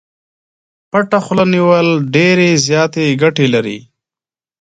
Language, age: Pashto, 19-29